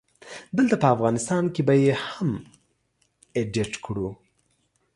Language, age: Pashto, 30-39